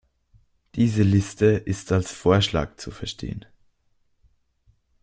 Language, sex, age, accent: German, male, under 19, Österreichisches Deutsch